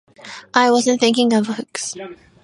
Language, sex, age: English, female, 19-29